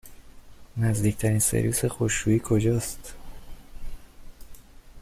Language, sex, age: Persian, male, 19-29